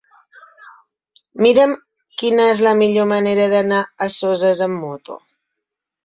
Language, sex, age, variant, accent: Catalan, female, 40-49, Balear, mallorquí; Palma